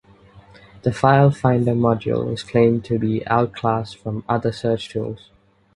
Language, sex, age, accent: English, male, 19-29, England English